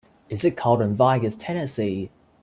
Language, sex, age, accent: English, male, 19-29, Australian English